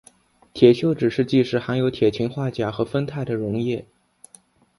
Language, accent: Chinese, 出生地：浙江省